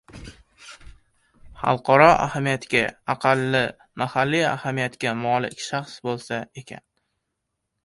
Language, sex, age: Uzbek, male, under 19